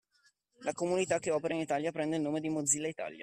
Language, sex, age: Italian, male, 19-29